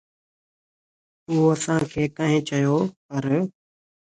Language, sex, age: Sindhi, male, 19-29